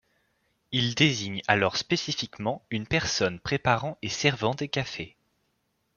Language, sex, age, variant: French, male, under 19, Français de métropole